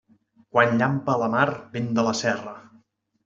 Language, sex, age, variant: Catalan, male, 30-39, Central